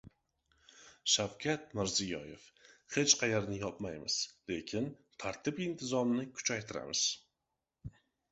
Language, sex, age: Uzbek, male, 19-29